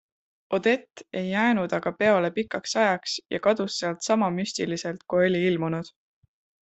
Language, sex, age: Estonian, female, 19-29